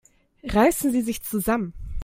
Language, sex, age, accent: German, female, 19-29, Deutschland Deutsch